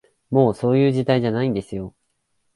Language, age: Japanese, 19-29